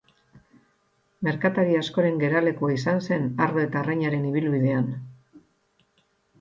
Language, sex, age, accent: Basque, female, 60-69, Erdialdekoa edo Nafarra (Gipuzkoa, Nafarroa)